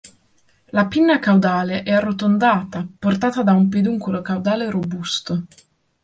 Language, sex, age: Italian, female, 19-29